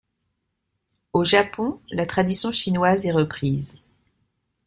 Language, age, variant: French, 50-59, Français de métropole